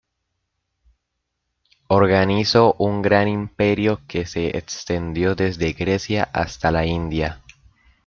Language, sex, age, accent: Spanish, male, 19-29, Andino-Pacífico: Colombia, Perú, Ecuador, oeste de Bolivia y Venezuela andina